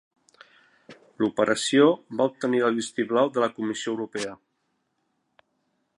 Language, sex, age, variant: Catalan, male, 40-49, Central